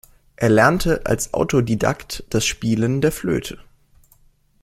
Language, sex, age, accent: German, male, 19-29, Deutschland Deutsch